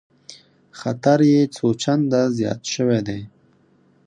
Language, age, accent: Pashto, 19-29, معیاري پښتو